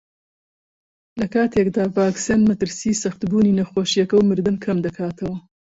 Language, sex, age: Central Kurdish, female, 50-59